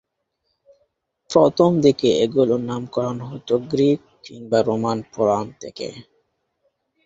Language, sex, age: Bengali, male, 19-29